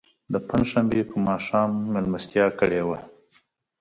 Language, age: Pashto, 30-39